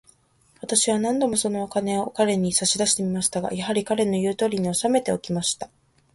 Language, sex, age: Japanese, female, 19-29